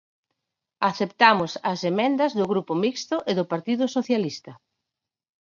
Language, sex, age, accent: Galician, female, 40-49, Normativo (estándar)